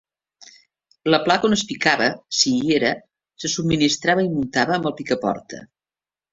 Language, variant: Catalan, Central